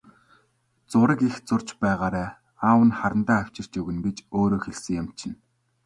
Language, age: Mongolian, 19-29